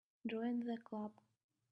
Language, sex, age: English, female, 19-29